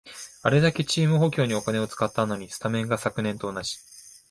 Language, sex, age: Japanese, male, 19-29